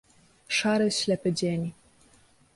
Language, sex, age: Polish, female, 19-29